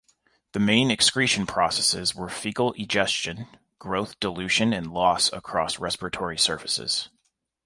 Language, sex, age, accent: English, male, 30-39, United States English